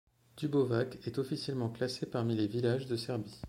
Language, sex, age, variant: French, male, under 19, Français de métropole